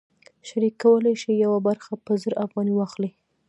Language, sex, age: Pashto, female, 19-29